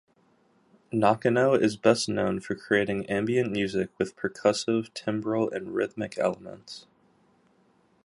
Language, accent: English, United States English